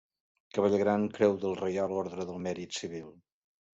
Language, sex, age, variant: Catalan, male, 50-59, Central